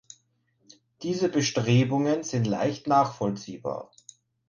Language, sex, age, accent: German, male, 19-29, Österreichisches Deutsch